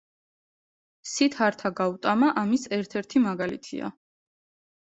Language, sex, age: Georgian, female, 19-29